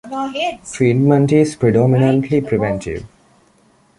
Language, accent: English, England English